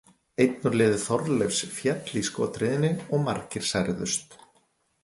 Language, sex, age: Icelandic, male, 30-39